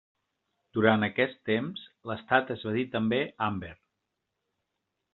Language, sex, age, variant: Catalan, male, 40-49, Central